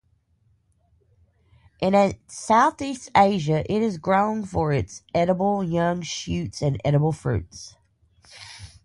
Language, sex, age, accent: English, female, 40-49, United States English